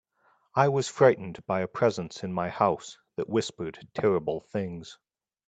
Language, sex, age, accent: English, male, 30-39, United States English